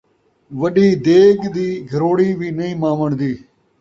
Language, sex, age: Saraiki, male, 50-59